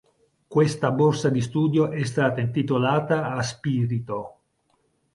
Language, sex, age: Italian, male, 50-59